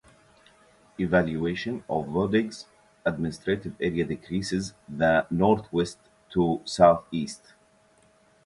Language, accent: English, England English